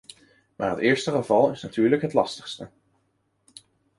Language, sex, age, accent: Dutch, male, 19-29, Nederlands Nederlands